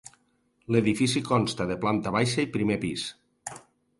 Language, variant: Catalan, Nord-Occidental